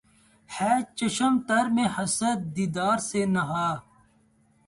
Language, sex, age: Urdu, male, 19-29